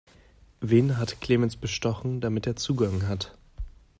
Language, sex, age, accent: German, male, 19-29, Deutschland Deutsch